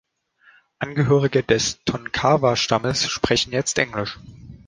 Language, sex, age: German, male, 19-29